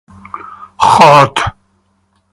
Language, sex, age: English, male, 60-69